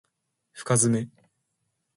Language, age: Japanese, under 19